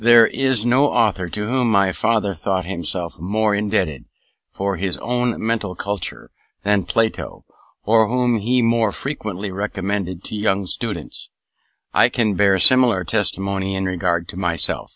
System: none